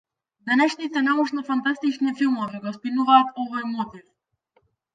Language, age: Macedonian, 40-49